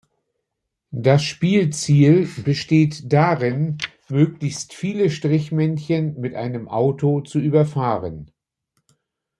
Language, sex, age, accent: German, male, 50-59, Deutschland Deutsch